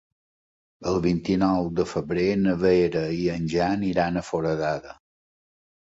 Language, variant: Catalan, Balear